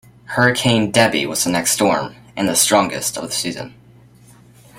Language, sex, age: English, male, under 19